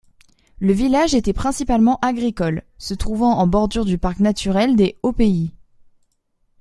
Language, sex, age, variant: French, female, 19-29, Français de métropole